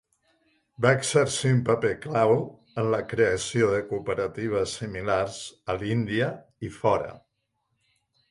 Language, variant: Catalan, Central